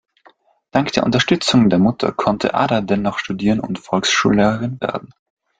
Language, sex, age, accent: German, male, 19-29, Österreichisches Deutsch